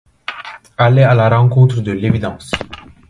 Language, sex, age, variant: French, male, 19-29, Français de métropole